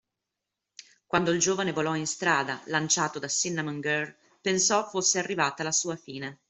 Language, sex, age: Italian, female, 30-39